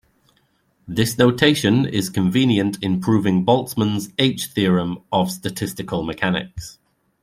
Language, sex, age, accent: English, male, 30-39, England English